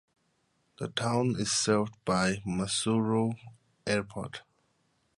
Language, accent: English, United States English